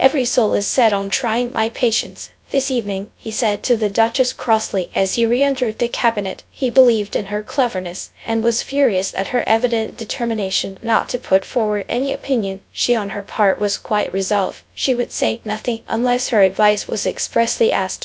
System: TTS, GradTTS